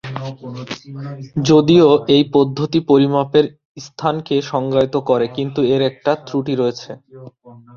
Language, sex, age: Bengali, male, 19-29